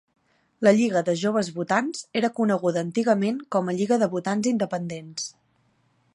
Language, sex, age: Catalan, female, 19-29